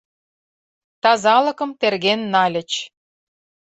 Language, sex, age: Mari, female, 40-49